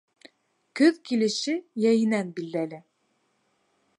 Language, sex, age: Bashkir, female, 19-29